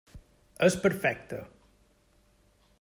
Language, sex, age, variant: Catalan, male, 40-49, Balear